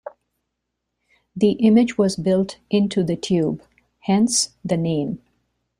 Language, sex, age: English, female, 50-59